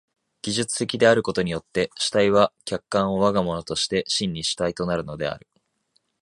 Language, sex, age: Japanese, male, 19-29